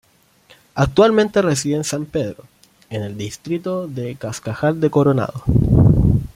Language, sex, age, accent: Spanish, male, 19-29, Chileno: Chile, Cuyo